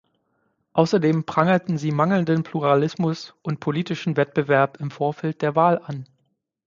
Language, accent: German, Deutschland Deutsch